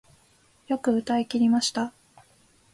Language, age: Japanese, 19-29